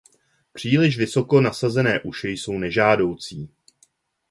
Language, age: Czech, 30-39